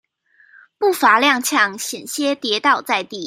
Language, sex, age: Chinese, female, 19-29